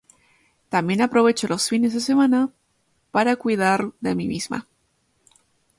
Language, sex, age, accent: Spanish, female, 19-29, Rioplatense: Argentina, Uruguay, este de Bolivia, Paraguay